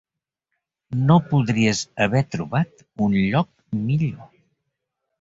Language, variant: Catalan, Central